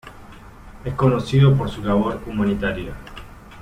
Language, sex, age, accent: Spanish, male, 30-39, Rioplatense: Argentina, Uruguay, este de Bolivia, Paraguay